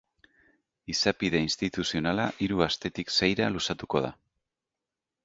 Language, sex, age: Basque, male, 40-49